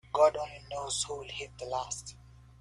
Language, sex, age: English, male, 19-29